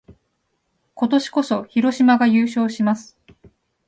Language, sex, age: Japanese, female, 19-29